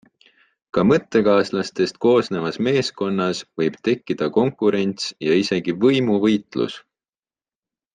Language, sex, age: Estonian, male, 19-29